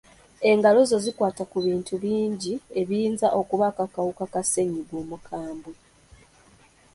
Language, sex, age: Ganda, female, 19-29